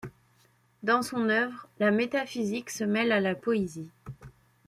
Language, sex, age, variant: French, female, under 19, Français de métropole